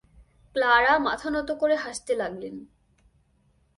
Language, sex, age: Bengali, female, 19-29